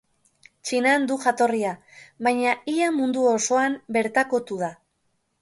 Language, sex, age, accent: Basque, female, 30-39, Erdialdekoa edo Nafarra (Gipuzkoa, Nafarroa)